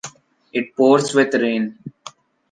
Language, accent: English, India and South Asia (India, Pakistan, Sri Lanka)